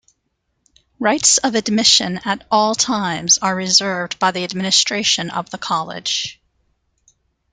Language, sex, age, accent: English, female, 50-59, United States English